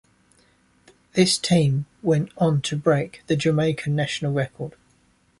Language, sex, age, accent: English, male, 30-39, England English